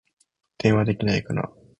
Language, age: Japanese, 19-29